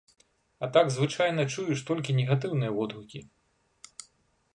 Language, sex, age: Belarusian, male, 50-59